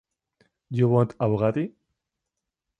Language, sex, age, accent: Spanish, male, 19-29, España: Islas Canarias